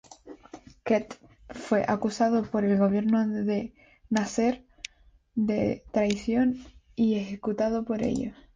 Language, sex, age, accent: Spanish, female, 19-29, España: Islas Canarias